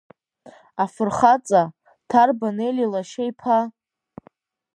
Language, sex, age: Abkhazian, female, under 19